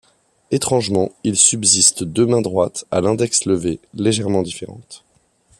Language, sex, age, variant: French, male, 30-39, Français de métropole